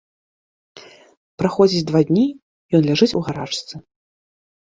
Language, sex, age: Belarusian, female, 19-29